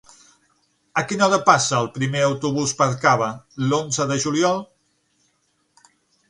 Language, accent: Catalan, central; septentrional